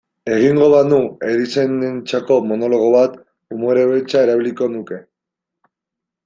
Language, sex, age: Basque, male, 19-29